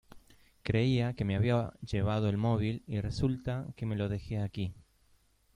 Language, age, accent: Spanish, 30-39, Rioplatense: Argentina, Uruguay, este de Bolivia, Paraguay